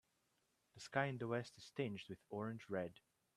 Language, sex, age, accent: English, male, 19-29, England English